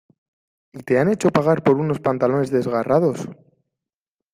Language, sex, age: Spanish, male, 19-29